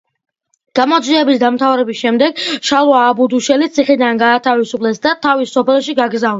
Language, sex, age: Georgian, male, under 19